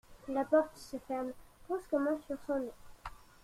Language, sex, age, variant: French, male, 40-49, Français de métropole